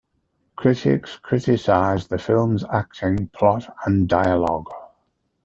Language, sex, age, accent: English, male, 70-79, England English